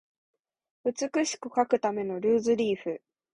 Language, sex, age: Japanese, female, 19-29